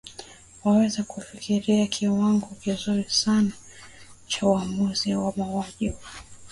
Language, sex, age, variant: Swahili, female, 19-29, Kiswahili Sanifu (EA)